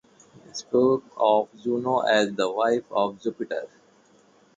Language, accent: English, India and South Asia (India, Pakistan, Sri Lanka)